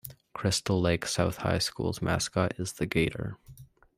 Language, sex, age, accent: English, male, under 19, Canadian English